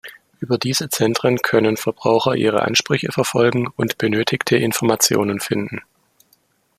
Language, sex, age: German, male, 30-39